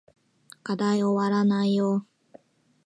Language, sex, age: Japanese, female, 19-29